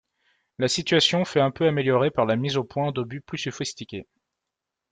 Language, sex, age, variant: French, male, 19-29, Français de métropole